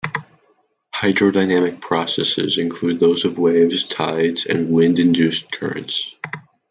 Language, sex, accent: English, male, United States English